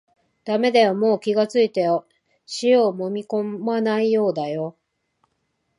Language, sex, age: Japanese, female, 40-49